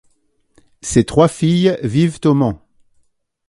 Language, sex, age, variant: French, male, 60-69, Français de métropole